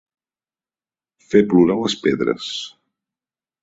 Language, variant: Catalan, Central